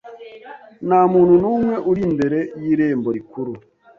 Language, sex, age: Kinyarwanda, male, 19-29